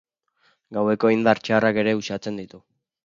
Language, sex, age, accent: Basque, male, under 19, Mendebalekoa (Araba, Bizkaia, Gipuzkoako mendebaleko herri batzuk)